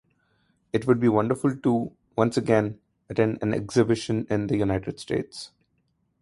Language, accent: English, India and South Asia (India, Pakistan, Sri Lanka)